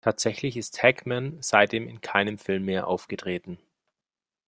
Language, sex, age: German, male, 40-49